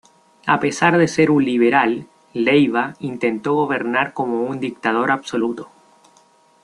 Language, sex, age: Spanish, male, 19-29